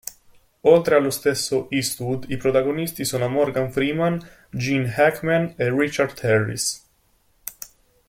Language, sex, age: Italian, male, 19-29